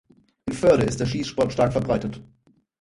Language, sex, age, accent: German, male, 19-29, Deutschland Deutsch